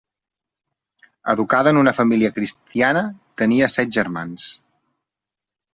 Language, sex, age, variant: Catalan, male, 30-39, Central